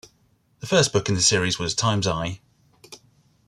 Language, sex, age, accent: English, male, 30-39, England English